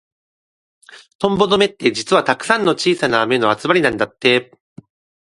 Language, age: Japanese, 40-49